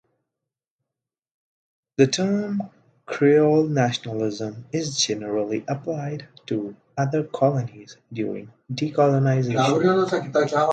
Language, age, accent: English, 19-29, India and South Asia (India, Pakistan, Sri Lanka)